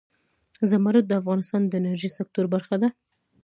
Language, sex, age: Pashto, female, 19-29